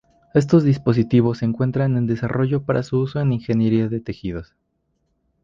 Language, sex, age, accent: Spanish, male, under 19, México